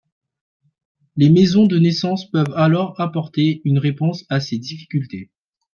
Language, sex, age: French, male, 19-29